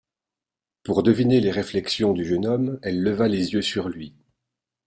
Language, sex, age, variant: French, male, 40-49, Français de métropole